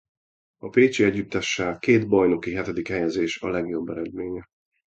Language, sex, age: Hungarian, male, 40-49